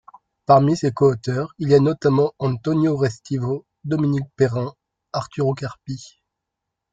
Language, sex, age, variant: French, male, 19-29, Français de métropole